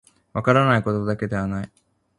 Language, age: Japanese, 19-29